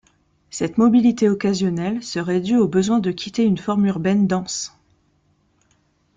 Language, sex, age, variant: French, female, 30-39, Français de métropole